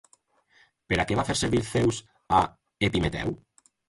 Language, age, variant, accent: Catalan, 30-39, Valencià meridional, valencià